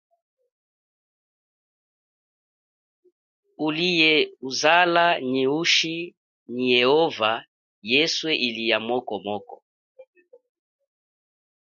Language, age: Chokwe, 30-39